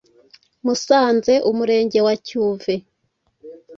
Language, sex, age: Kinyarwanda, female, 19-29